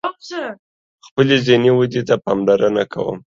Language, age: Pashto, under 19